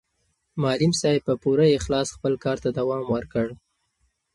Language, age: Pashto, 19-29